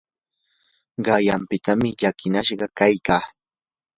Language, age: Yanahuanca Pasco Quechua, 19-29